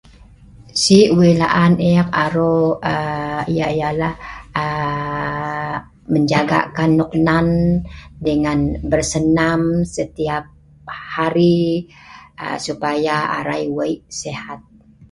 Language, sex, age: Sa'ban, female, 50-59